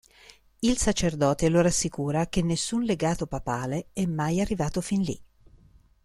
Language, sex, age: Italian, female, 50-59